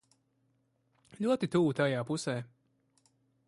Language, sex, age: Latvian, male, 30-39